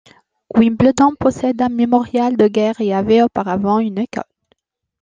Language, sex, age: French, female, 30-39